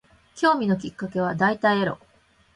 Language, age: Japanese, 50-59